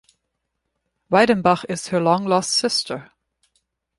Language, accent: English, United States English